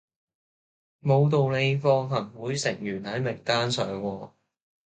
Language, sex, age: Cantonese, male, under 19